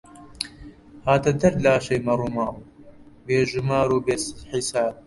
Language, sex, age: Central Kurdish, male, 30-39